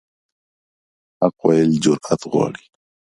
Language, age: Pashto, 19-29